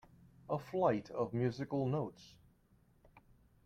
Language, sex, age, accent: English, male, 70-79, United States English